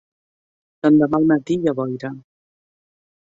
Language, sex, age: Catalan, female, 60-69